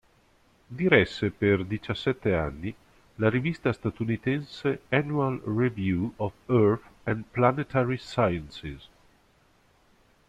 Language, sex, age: Italian, male, 50-59